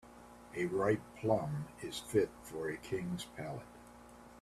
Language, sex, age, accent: English, male, 70-79, United States English